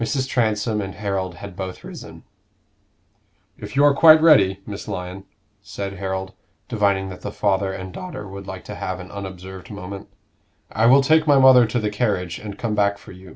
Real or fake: real